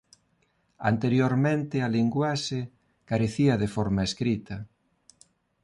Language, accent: Galician, Neofalante